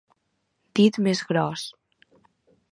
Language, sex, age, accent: Catalan, female, under 19, valencià